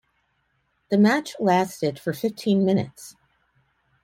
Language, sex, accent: English, female, United States English